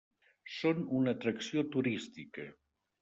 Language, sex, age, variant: Catalan, male, 60-69, Septentrional